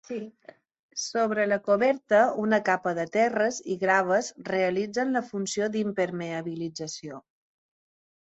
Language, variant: Catalan, Balear